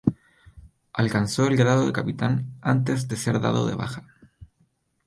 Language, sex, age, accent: Spanish, male, 19-29, Chileno: Chile, Cuyo